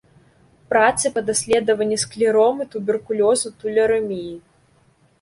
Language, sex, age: Belarusian, female, 19-29